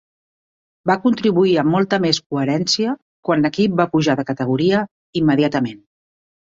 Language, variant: Catalan, Central